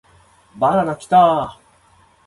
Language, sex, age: Japanese, male, 30-39